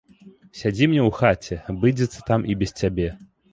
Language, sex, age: Belarusian, male, 19-29